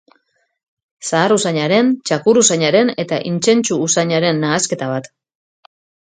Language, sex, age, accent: Basque, female, 40-49, Mendebalekoa (Araba, Bizkaia, Gipuzkoako mendebaleko herri batzuk)